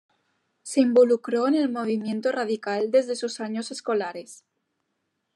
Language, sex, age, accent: Spanish, female, under 19, España: Norte peninsular (Asturias, Castilla y León, Cantabria, País Vasco, Navarra, Aragón, La Rioja, Guadalajara, Cuenca)